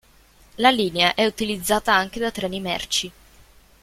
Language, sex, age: Italian, female, 19-29